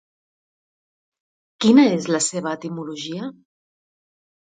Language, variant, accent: Catalan, Central, central